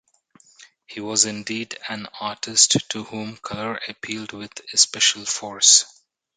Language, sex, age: English, male, 30-39